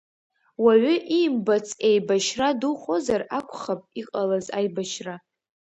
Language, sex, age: Abkhazian, female, under 19